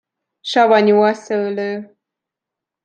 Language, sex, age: Hungarian, female, 19-29